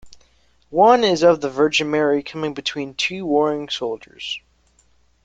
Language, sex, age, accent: English, male, under 19, United States English